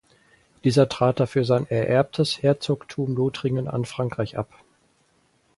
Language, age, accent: German, 60-69, Deutschland Deutsch